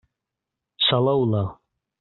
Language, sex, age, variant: Catalan, male, 19-29, Balear